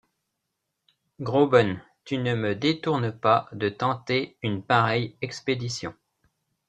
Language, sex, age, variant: French, male, 40-49, Français de métropole